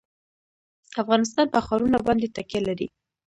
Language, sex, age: Pashto, female, 19-29